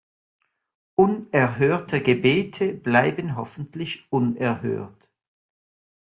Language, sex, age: German, male, 40-49